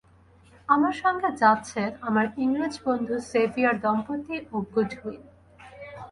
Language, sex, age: Bengali, female, 19-29